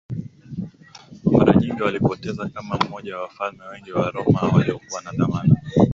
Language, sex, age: Swahili, male, 19-29